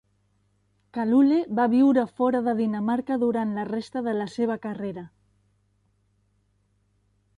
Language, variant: Catalan, Central